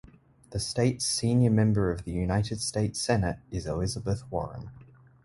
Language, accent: English, Australian English